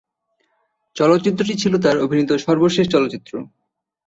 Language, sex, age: Bengali, male, 19-29